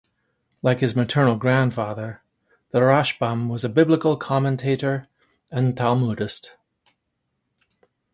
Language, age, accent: English, 40-49, United States English